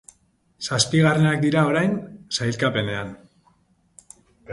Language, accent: Basque, Mendebalekoa (Araba, Bizkaia, Gipuzkoako mendebaleko herri batzuk)